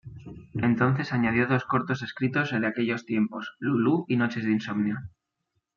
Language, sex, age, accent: Spanish, male, 19-29, España: Norte peninsular (Asturias, Castilla y León, Cantabria, País Vasco, Navarra, Aragón, La Rioja, Guadalajara, Cuenca)